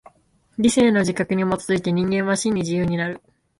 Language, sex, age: Japanese, female, 19-29